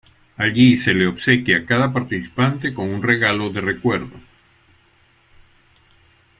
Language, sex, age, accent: Spanish, male, 60-69, Andino-Pacífico: Colombia, Perú, Ecuador, oeste de Bolivia y Venezuela andina